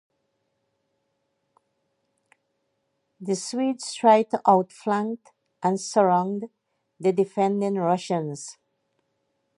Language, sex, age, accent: English, female, 50-59, England English